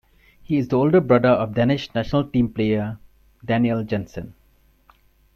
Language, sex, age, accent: English, male, 30-39, India and South Asia (India, Pakistan, Sri Lanka)